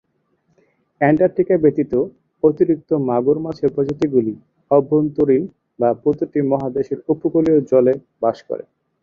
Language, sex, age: Bengali, male, 19-29